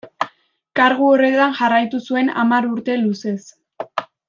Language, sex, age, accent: Basque, female, under 19, Mendebalekoa (Araba, Bizkaia, Gipuzkoako mendebaleko herri batzuk)